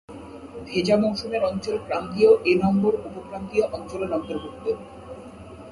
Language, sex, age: Bengali, male, 19-29